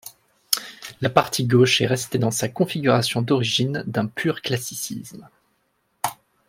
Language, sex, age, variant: French, male, 19-29, Français de métropole